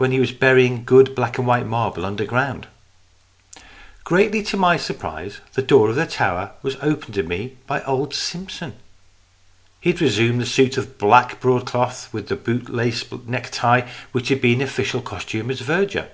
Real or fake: real